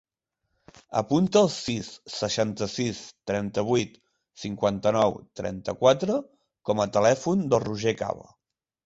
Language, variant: Catalan, Central